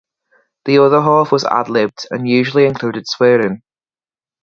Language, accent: English, England English